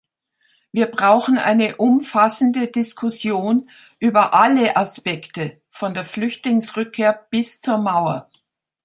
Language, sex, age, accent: German, female, 70-79, Deutschland Deutsch